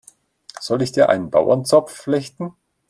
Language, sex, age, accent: German, male, 40-49, Deutschland Deutsch